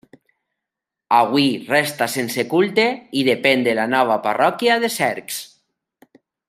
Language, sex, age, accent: Catalan, male, 30-39, valencià